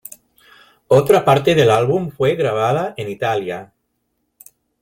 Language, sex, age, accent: Spanish, male, 40-49, España: Centro-Sur peninsular (Madrid, Toledo, Castilla-La Mancha)